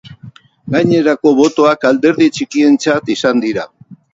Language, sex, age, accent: Basque, male, 70-79, Mendebalekoa (Araba, Bizkaia, Gipuzkoako mendebaleko herri batzuk)